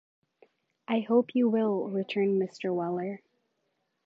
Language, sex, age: English, female, under 19